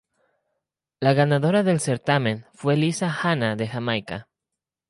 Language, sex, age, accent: Spanish, male, 19-29, México